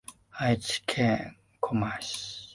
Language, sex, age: Japanese, male, 30-39